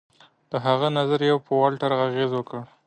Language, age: Pashto, 19-29